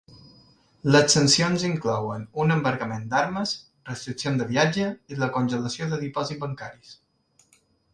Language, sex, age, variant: Catalan, male, 19-29, Balear